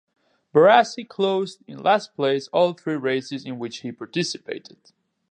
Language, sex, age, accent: English, male, 19-29, United States English